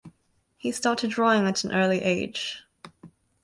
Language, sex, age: English, female, under 19